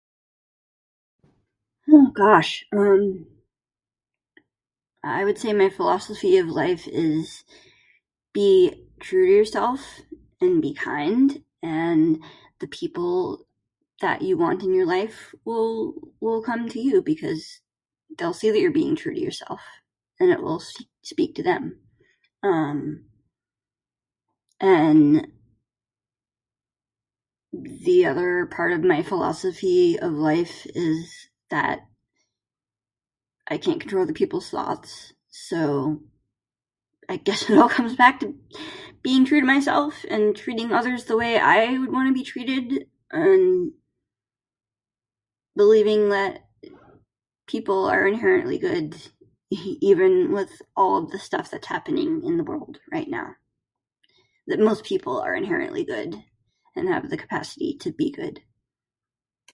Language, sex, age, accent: English, female, 30-39, United States English